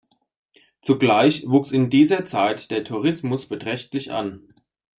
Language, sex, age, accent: German, male, 30-39, Deutschland Deutsch